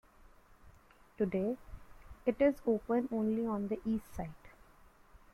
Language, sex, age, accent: English, female, 19-29, India and South Asia (India, Pakistan, Sri Lanka)